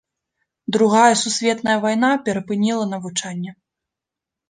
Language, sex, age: Belarusian, female, 19-29